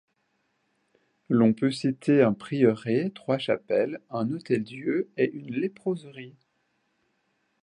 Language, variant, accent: French, Français d'Europe, Français de Suisse